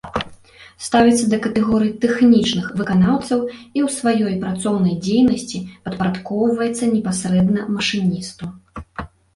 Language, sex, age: Belarusian, female, 19-29